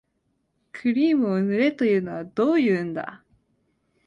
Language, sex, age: Japanese, female, 19-29